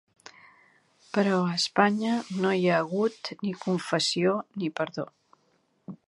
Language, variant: Catalan, Central